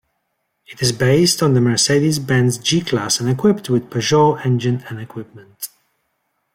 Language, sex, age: English, male, 40-49